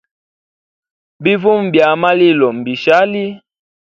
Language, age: Hemba, 19-29